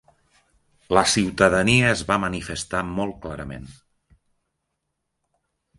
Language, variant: Catalan, Nord-Occidental